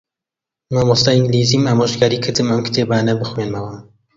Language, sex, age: Central Kurdish, male, under 19